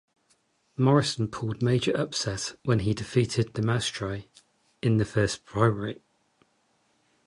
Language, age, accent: English, 50-59, England English